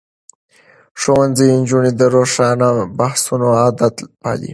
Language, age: Pashto, under 19